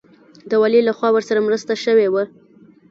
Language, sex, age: Pashto, female, 19-29